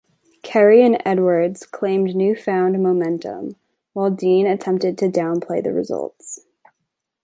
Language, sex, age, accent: English, female, 19-29, United States English